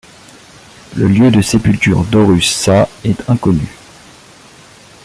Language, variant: French, Français de métropole